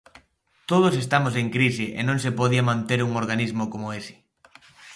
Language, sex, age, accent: Galician, male, 30-39, Oriental (común en zona oriental)